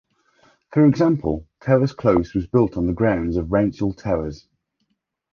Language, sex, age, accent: English, male, 30-39, England English